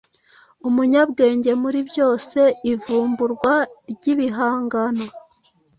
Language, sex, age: Kinyarwanda, female, 30-39